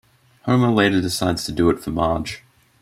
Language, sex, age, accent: English, male, under 19, Australian English